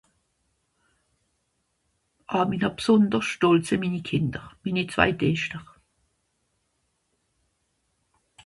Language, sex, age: Swiss German, female, 60-69